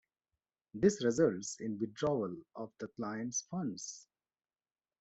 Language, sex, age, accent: English, male, 40-49, India and South Asia (India, Pakistan, Sri Lanka)